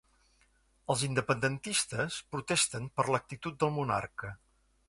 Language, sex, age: Catalan, male, 60-69